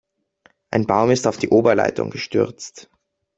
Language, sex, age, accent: German, male, under 19, Österreichisches Deutsch